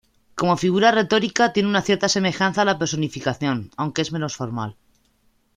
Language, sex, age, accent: Spanish, male, 30-39, España: Centro-Sur peninsular (Madrid, Toledo, Castilla-La Mancha)